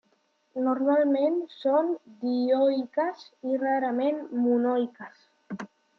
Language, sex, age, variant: Catalan, male, under 19, Central